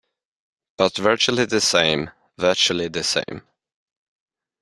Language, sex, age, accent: English, male, 19-29, England English